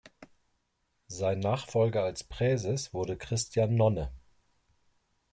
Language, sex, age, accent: German, male, 40-49, Deutschland Deutsch